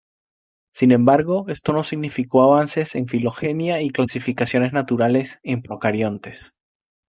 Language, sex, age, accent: Spanish, male, 30-39, Caribe: Cuba, Venezuela, Puerto Rico, República Dominicana, Panamá, Colombia caribeña, México caribeño, Costa del golfo de México